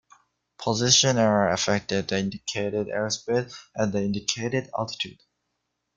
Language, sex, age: English, male, under 19